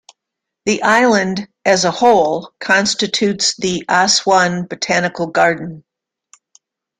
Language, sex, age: English, female, 70-79